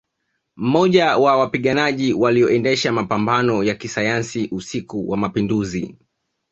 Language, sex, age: Swahili, male, 19-29